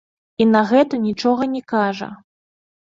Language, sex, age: Belarusian, female, 30-39